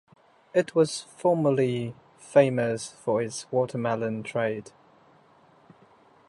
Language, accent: English, England English